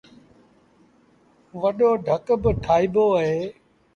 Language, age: Sindhi Bhil, 40-49